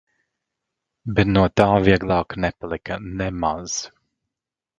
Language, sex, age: Latvian, male, 40-49